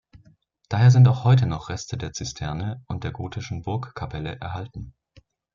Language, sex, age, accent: German, male, 19-29, Deutschland Deutsch